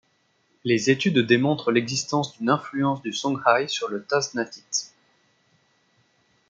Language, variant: French, Français de métropole